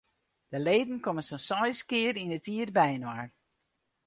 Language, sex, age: Western Frisian, female, 60-69